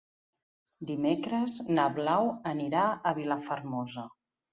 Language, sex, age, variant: Catalan, female, 50-59, Central